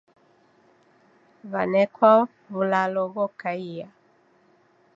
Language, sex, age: Taita, female, 60-69